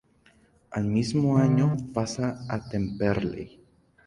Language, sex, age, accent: Spanish, male, 19-29, México